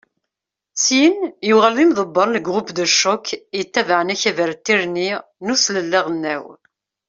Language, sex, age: Kabyle, female, 30-39